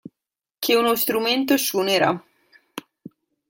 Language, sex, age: Italian, female, 19-29